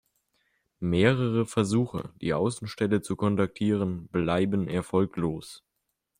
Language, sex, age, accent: German, male, under 19, Deutschland Deutsch